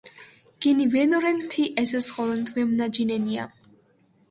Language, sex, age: Georgian, female, under 19